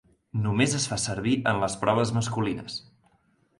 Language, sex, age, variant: Catalan, male, 19-29, Central